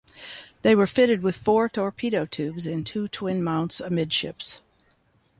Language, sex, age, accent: English, female, 70-79, United States English